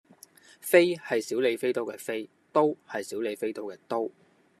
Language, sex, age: Cantonese, male, 30-39